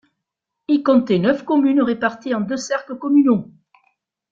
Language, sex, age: French, female, 60-69